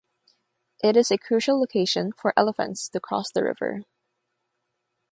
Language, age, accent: English, 19-29, United States English; Filipino